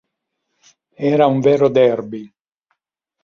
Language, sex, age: Italian, male, 60-69